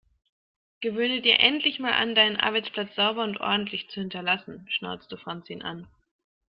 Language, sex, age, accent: German, female, 19-29, Deutschland Deutsch